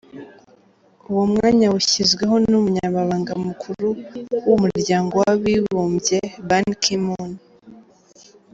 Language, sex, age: Kinyarwanda, female, under 19